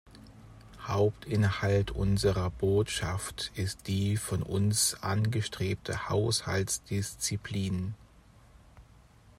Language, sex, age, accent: German, male, 30-39, Deutschland Deutsch